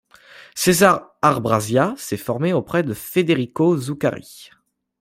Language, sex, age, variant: French, male, under 19, Français de métropole